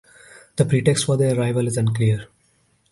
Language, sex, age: English, male, 19-29